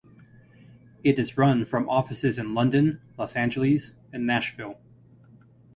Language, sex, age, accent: English, male, 40-49, United States English